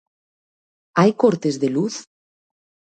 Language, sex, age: Galician, female, 30-39